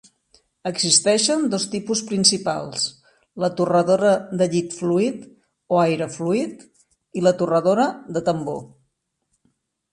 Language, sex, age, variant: Catalan, male, 50-59, Central